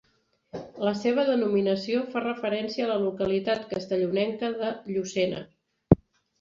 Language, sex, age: Catalan, female, 40-49